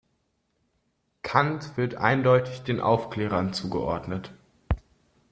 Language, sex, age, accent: German, male, 19-29, Deutschland Deutsch